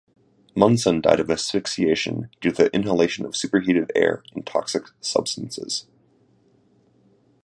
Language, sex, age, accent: English, male, 19-29, United States English